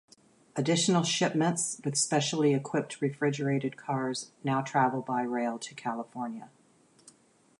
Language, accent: English, Canadian English